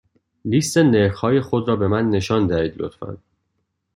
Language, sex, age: Persian, male, 19-29